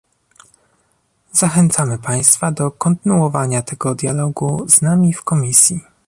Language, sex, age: Polish, male, 19-29